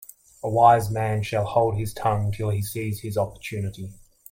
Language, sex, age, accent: English, male, 19-29, Australian English